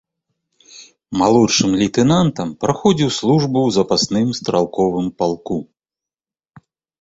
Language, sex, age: Belarusian, male, 40-49